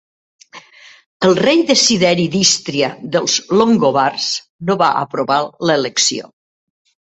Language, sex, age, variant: Catalan, female, 60-69, Central